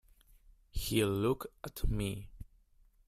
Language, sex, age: English, male, 19-29